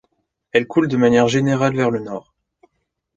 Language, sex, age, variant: French, male, 19-29, Français de métropole